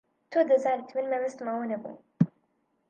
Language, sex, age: Central Kurdish, female, under 19